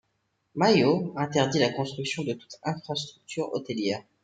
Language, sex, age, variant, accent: French, male, 19-29, Français des départements et régions d'outre-mer, Français de Guadeloupe